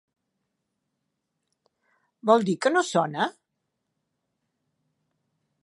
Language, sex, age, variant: Catalan, female, 70-79, Central